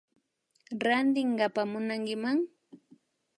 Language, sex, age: Imbabura Highland Quichua, female, 30-39